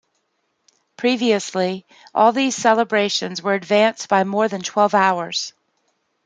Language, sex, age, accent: English, female, 50-59, United States English